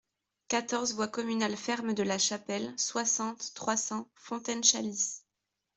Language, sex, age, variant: French, female, 19-29, Français de métropole